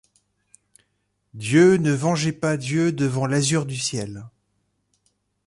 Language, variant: French, Français de métropole